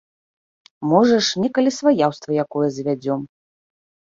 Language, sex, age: Belarusian, female, 30-39